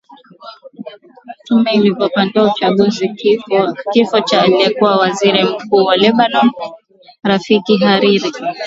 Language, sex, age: Swahili, female, 19-29